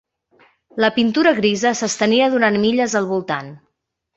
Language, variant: Catalan, Central